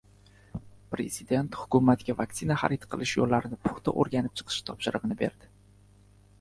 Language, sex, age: Uzbek, male, 19-29